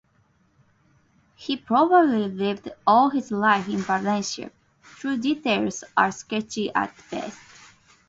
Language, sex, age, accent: English, female, 19-29, United States English